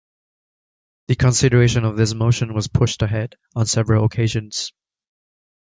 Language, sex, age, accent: English, male, 19-29, United States English